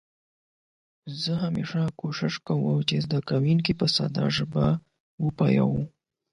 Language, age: Pashto, 19-29